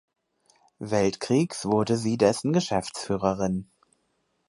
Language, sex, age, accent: German, male, 30-39, Deutschland Deutsch